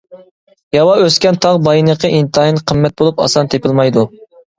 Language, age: Uyghur, 19-29